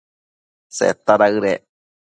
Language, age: Matsés, under 19